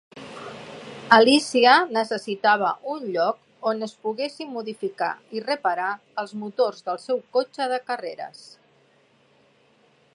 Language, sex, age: Catalan, female, 60-69